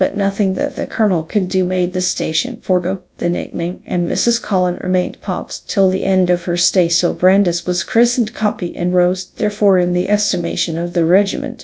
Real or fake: fake